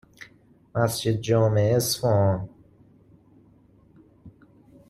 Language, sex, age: Persian, male, 19-29